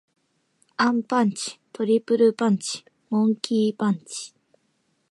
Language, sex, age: Japanese, female, 19-29